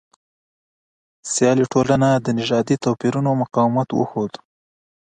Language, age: Pashto, 19-29